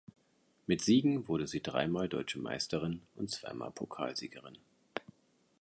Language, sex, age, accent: German, male, 40-49, Deutschland Deutsch